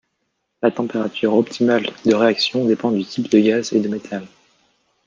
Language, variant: French, Français de métropole